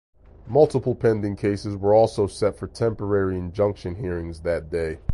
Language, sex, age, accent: English, male, 40-49, United States English